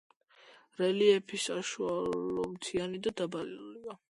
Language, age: Georgian, 90+